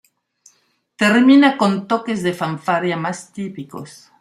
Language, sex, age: Spanish, female, 60-69